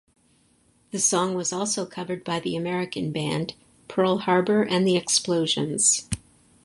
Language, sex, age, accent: English, female, 60-69, United States English